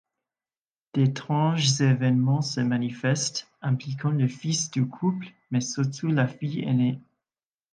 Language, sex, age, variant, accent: French, male, 19-29, Français d'Europe, Français du Royaume-Uni